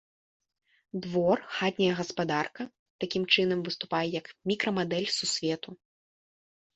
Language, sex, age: Belarusian, female, 19-29